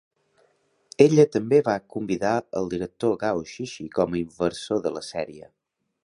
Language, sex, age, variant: Catalan, male, 30-39, Balear